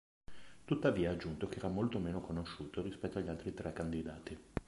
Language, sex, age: Italian, male, 40-49